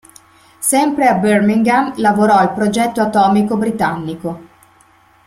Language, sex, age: Italian, female, 50-59